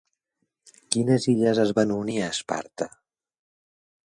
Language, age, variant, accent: Catalan, 40-49, Central, central